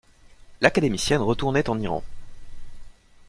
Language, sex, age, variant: French, male, 19-29, Français de métropole